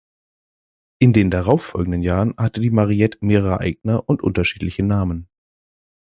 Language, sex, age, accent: German, male, 19-29, Deutschland Deutsch